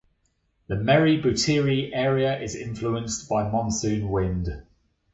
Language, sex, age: English, male, 40-49